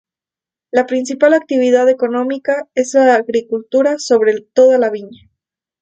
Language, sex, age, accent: Spanish, female, 19-29, México